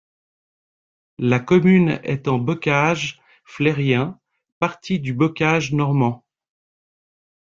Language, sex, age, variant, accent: French, male, 40-49, Français d'Europe, Français de Suisse